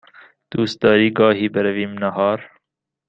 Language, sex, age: Persian, male, 19-29